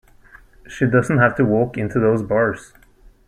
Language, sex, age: English, male, 19-29